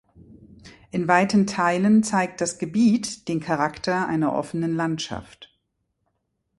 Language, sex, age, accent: German, female, 50-59, Deutschland Deutsch